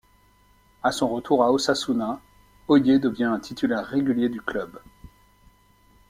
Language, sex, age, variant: French, male, 40-49, Français de métropole